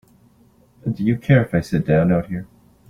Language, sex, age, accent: English, male, 19-29, Canadian English